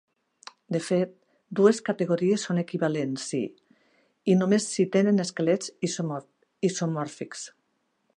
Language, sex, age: Catalan, female, 50-59